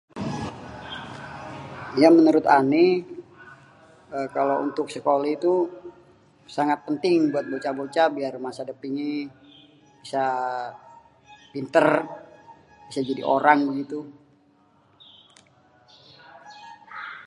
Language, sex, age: Betawi, male, 40-49